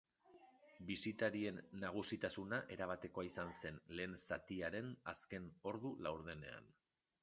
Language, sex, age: Basque, male, 40-49